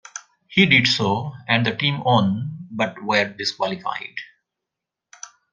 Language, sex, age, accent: English, male, 50-59, India and South Asia (India, Pakistan, Sri Lanka)